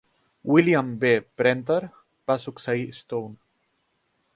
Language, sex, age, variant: Catalan, male, 30-39, Central